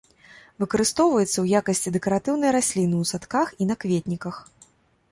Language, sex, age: Belarusian, female, 40-49